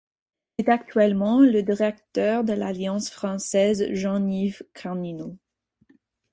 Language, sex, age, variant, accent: French, female, 19-29, Français d'Amérique du Nord, Français des États-Unis